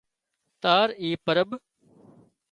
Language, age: Wadiyara Koli, 30-39